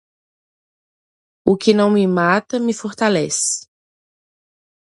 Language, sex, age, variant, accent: Portuguese, female, 30-39, Portuguese (Brasil), Mineiro